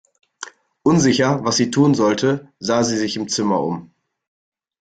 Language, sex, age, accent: German, male, 19-29, Deutschland Deutsch